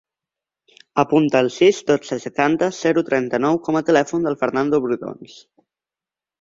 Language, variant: Catalan, Central